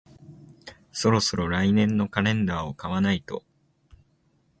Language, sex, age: Japanese, male, under 19